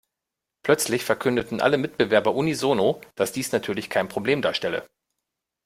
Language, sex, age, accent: German, male, 30-39, Deutschland Deutsch